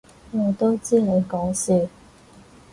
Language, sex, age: Cantonese, female, 30-39